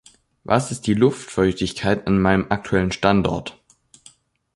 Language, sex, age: German, male, under 19